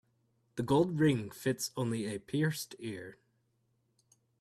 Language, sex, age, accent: English, male, 19-29, United States English